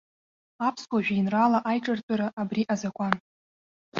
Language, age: Abkhazian, 19-29